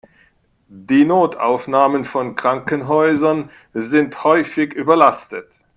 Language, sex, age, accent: German, male, 60-69, Deutschland Deutsch